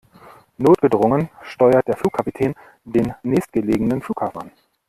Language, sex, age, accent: German, male, 30-39, Deutschland Deutsch